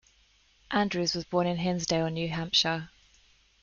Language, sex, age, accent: English, female, 30-39, England English